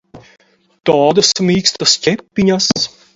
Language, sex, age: Latvian, male, 50-59